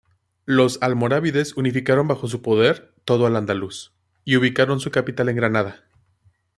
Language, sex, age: Spanish, male, 19-29